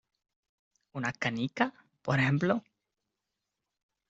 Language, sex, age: Spanish, male, 19-29